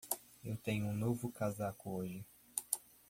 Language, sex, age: Portuguese, male, 19-29